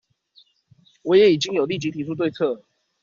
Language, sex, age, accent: Chinese, male, 30-39, 出生地：臺北市